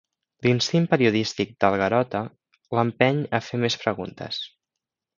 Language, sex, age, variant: Catalan, male, 19-29, Central